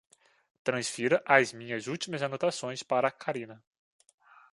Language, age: Portuguese, 19-29